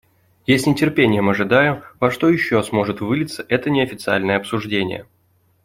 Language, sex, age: Russian, male, 30-39